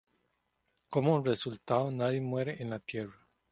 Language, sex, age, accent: Spanish, male, 30-39, América central